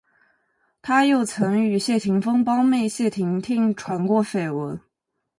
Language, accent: Chinese, 出生地：江苏省